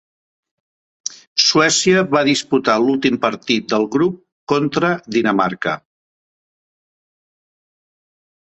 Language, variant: Catalan, Central